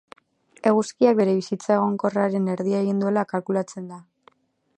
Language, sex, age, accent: Basque, female, 19-29, Mendebalekoa (Araba, Bizkaia, Gipuzkoako mendebaleko herri batzuk)